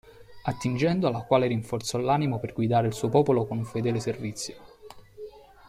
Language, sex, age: Italian, male, 19-29